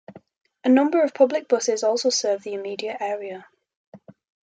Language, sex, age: English, female, 19-29